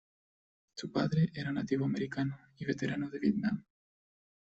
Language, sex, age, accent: Spanish, male, 30-39, América central